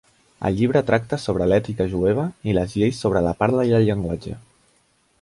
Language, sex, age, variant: Catalan, male, 19-29, Central